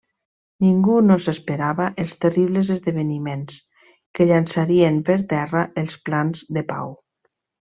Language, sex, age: Catalan, female, 40-49